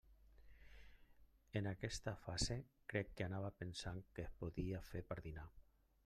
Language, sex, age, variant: Catalan, male, 50-59, Central